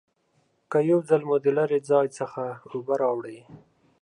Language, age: Pashto, 30-39